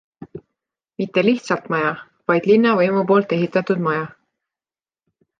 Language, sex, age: Estonian, female, 19-29